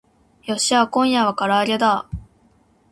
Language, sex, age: Japanese, female, 19-29